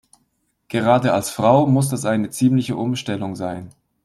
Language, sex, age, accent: German, male, 30-39, Schweizerdeutsch